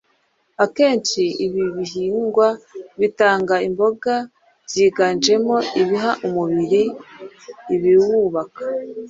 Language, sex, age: Kinyarwanda, female, 30-39